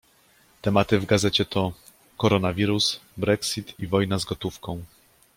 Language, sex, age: Polish, male, 40-49